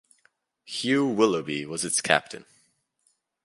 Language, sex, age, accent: English, male, under 19, United States English